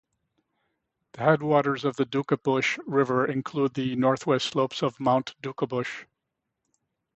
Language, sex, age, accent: English, male, 60-69, United States English